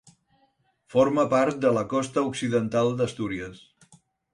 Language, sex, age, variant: Catalan, male, 60-69, Central